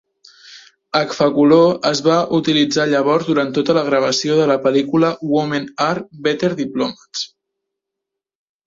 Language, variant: Catalan, Central